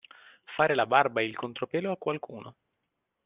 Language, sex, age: Italian, male, 19-29